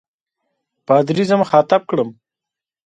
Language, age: Pashto, 30-39